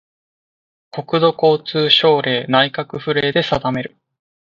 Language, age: Japanese, 19-29